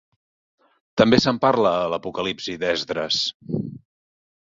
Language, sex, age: Catalan, male, 50-59